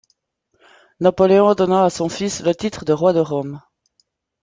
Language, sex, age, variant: French, female, 40-49, Français de métropole